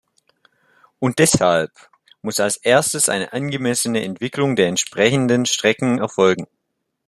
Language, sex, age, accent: German, male, under 19, Deutschland Deutsch